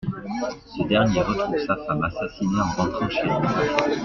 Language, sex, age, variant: French, male, 40-49, Français de métropole